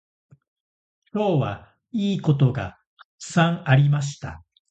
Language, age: Japanese, 40-49